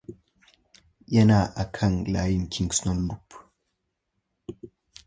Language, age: English, 19-29